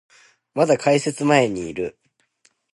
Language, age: Japanese, under 19